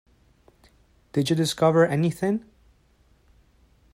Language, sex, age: English, male, 19-29